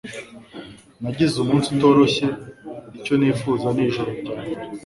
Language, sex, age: Kinyarwanda, male, under 19